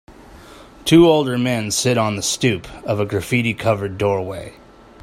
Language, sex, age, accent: English, male, 40-49, Canadian English